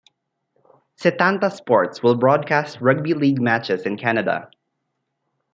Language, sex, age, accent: English, male, 19-29, Filipino